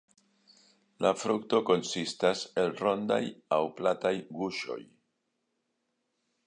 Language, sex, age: Esperanto, male, 60-69